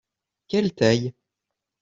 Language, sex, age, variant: French, male, 30-39, Français de métropole